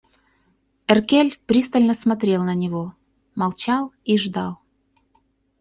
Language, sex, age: Russian, female, 40-49